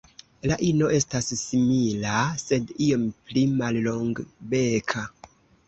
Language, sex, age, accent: Esperanto, male, 19-29, Internacia